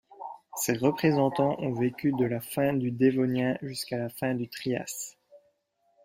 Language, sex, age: French, male, 19-29